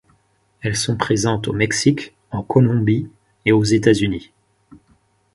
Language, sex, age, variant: French, male, 30-39, Français de métropole